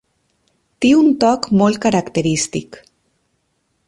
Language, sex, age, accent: Catalan, female, 30-39, valencià meridional